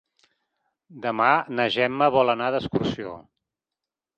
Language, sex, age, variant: Catalan, male, 50-59, Nord-Occidental